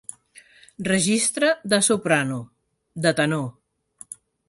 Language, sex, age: Catalan, female, 40-49